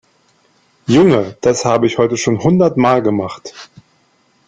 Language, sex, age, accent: German, male, 40-49, Deutschland Deutsch